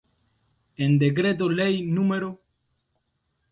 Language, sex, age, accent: Spanish, male, 19-29, Caribe: Cuba, Venezuela, Puerto Rico, República Dominicana, Panamá, Colombia caribeña, México caribeño, Costa del golfo de México